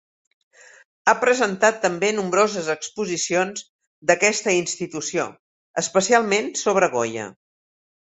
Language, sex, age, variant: Catalan, female, 60-69, Central